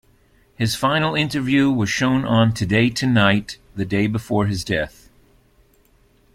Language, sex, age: English, male, 60-69